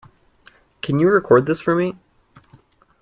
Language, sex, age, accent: English, male, 19-29, United States English